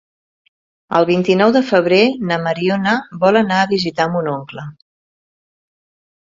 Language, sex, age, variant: Catalan, female, 50-59, Central